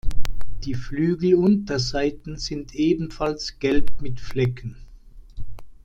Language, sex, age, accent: German, male, 60-69, Deutschland Deutsch